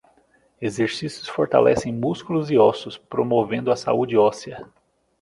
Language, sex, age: Portuguese, male, 30-39